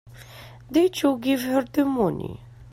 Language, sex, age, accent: English, male, 19-29, Canadian English